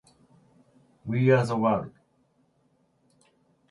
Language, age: Japanese, 40-49